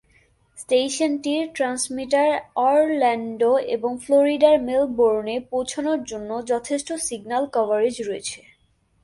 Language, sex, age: Bengali, female, 19-29